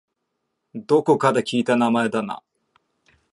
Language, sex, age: Japanese, male, 19-29